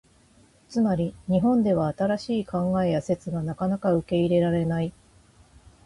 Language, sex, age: Japanese, female, 40-49